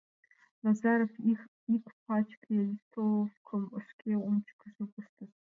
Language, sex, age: Mari, female, 19-29